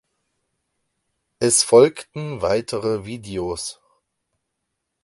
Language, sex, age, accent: German, male, 30-39, Deutschland Deutsch